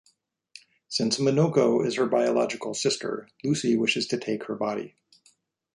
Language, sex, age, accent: English, male, 40-49, United States English